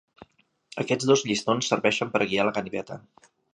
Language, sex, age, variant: Catalan, male, 50-59, Central